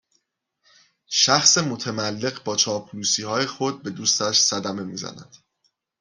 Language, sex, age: Persian, male, 30-39